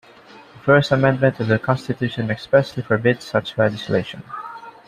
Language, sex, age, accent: English, male, 19-29, Filipino